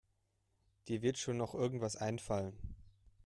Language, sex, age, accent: German, male, 19-29, Deutschland Deutsch